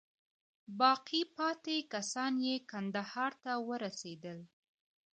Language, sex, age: Pashto, female, 30-39